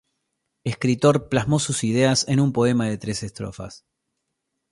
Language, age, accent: Spanish, 30-39, Rioplatense: Argentina, Uruguay, este de Bolivia, Paraguay